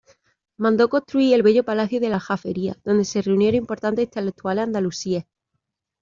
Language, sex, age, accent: Spanish, female, 19-29, España: Sur peninsular (Andalucia, Extremadura, Murcia)